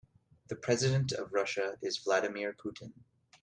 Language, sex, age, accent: English, male, 19-29, United States English